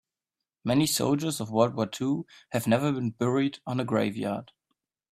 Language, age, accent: English, 19-29, United States English